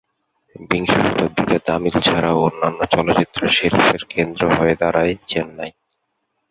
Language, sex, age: Bengali, male, 19-29